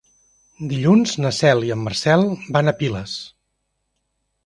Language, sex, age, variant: Catalan, male, 50-59, Central